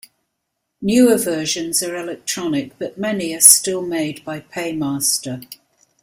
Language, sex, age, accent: English, female, 60-69, England English